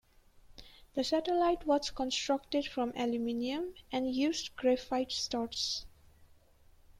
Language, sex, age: English, female, 19-29